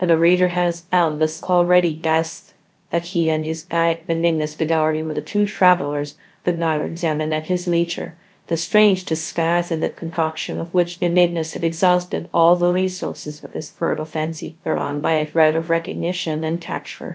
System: TTS, VITS